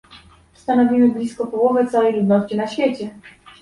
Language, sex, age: Polish, female, 19-29